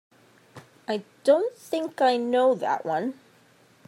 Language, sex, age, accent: English, female, 30-39, United States English